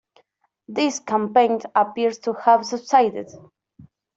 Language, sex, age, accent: English, female, 19-29, United States English